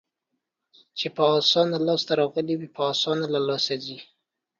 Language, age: Pashto, 19-29